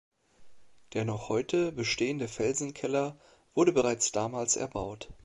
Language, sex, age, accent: German, male, 40-49, Deutschland Deutsch